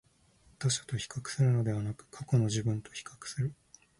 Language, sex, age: Japanese, male, 19-29